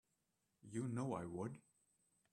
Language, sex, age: English, male, 50-59